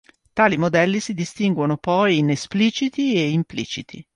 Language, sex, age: Italian, female, 50-59